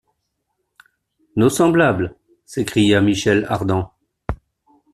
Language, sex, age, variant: French, male, 50-59, Français de métropole